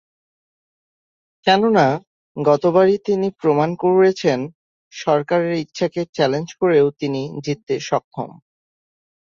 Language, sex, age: Bengali, male, 19-29